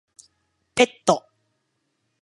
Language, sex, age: Japanese, male, 19-29